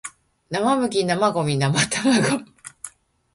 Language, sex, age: Japanese, female, 50-59